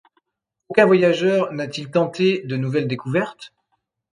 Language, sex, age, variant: French, male, 50-59, Français de métropole